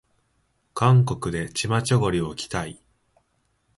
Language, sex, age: Japanese, male, 19-29